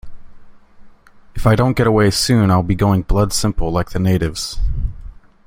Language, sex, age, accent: English, male, 19-29, United States English